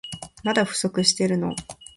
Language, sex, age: Japanese, female, 19-29